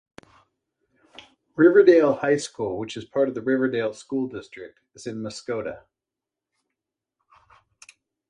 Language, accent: English, United States English